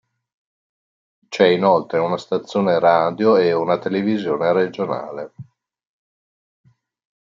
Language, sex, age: Italian, male, 50-59